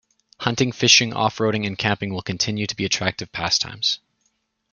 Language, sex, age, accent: English, male, 19-29, Canadian English